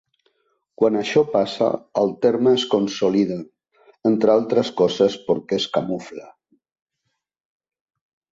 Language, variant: Catalan, Central